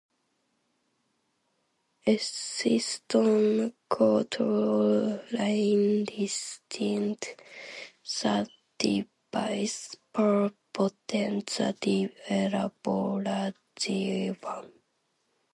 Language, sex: Italian, female